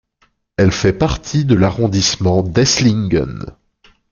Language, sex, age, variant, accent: French, male, 30-39, Français d'Europe, Français de Suisse